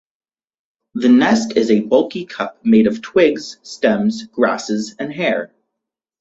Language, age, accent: English, 19-29, United States English